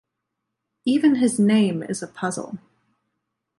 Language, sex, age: English, female, 19-29